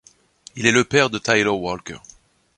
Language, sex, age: French, male, 30-39